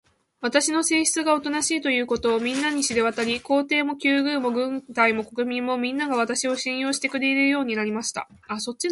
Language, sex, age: Japanese, female, 19-29